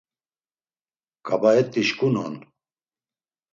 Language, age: Laz, 50-59